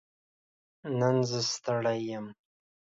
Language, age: Pashto, 19-29